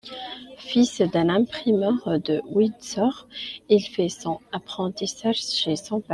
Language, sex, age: French, female, 19-29